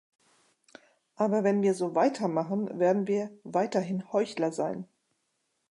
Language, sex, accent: German, female, Deutschland Deutsch